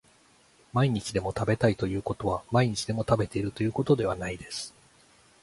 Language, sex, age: Japanese, male, 40-49